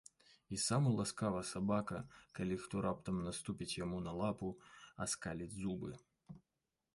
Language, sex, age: Belarusian, male, 19-29